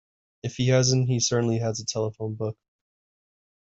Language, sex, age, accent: English, male, 19-29, United States English